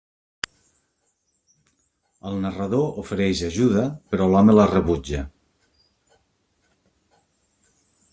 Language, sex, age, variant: Catalan, male, 40-49, Nord-Occidental